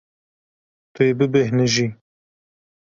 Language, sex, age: Kurdish, male, 30-39